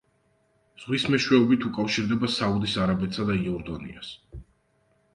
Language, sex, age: Georgian, male, 19-29